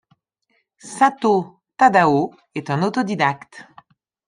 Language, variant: French, Français de métropole